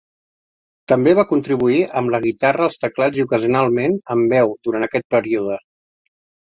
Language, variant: Catalan, Central